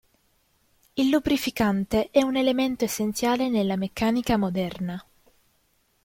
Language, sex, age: Italian, female, 19-29